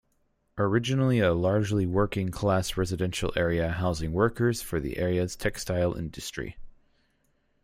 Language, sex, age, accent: English, male, 19-29, United States English